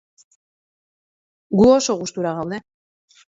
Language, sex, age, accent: Basque, female, 30-39, Mendebalekoa (Araba, Bizkaia, Gipuzkoako mendebaleko herri batzuk)